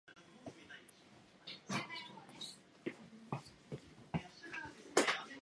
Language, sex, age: English, female, 19-29